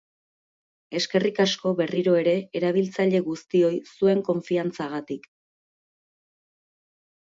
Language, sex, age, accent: Basque, female, 30-39, Erdialdekoa edo Nafarra (Gipuzkoa, Nafarroa)